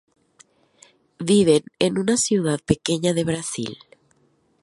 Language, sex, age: Spanish, female, 30-39